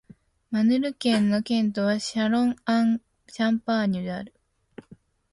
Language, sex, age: Japanese, female, under 19